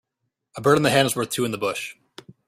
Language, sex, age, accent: English, male, 19-29, United States English